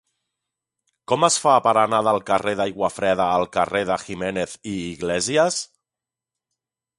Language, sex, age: Catalan, male, 40-49